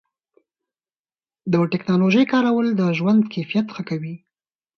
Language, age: Pashto, 19-29